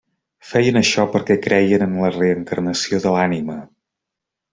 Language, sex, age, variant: Catalan, male, 30-39, Central